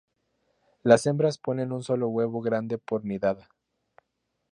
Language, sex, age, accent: Spanish, male, 19-29, México